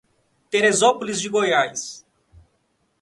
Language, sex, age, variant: Portuguese, male, 30-39, Portuguese (Brasil)